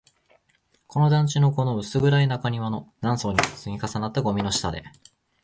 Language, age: Japanese, 19-29